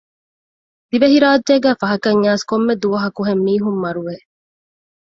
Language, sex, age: Divehi, female, 30-39